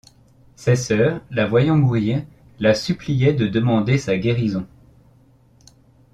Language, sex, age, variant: French, male, 30-39, Français de métropole